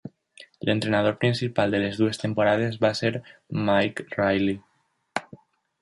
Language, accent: Catalan, valencià